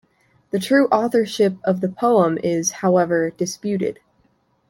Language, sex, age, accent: English, female, under 19, United States English